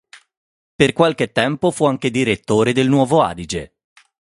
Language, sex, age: Italian, male, 30-39